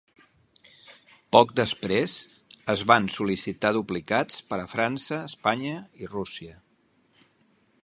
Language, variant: Catalan, Central